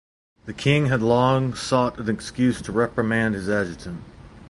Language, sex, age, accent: English, male, 30-39, United States English